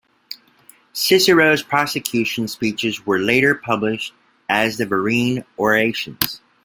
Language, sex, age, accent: English, male, 50-59, United States English